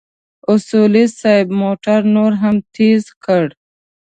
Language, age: Pashto, 19-29